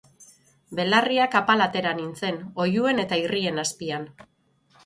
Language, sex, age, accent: Basque, female, 40-49, Mendebalekoa (Araba, Bizkaia, Gipuzkoako mendebaleko herri batzuk)